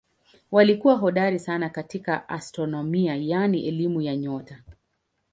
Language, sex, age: Swahili, female, 30-39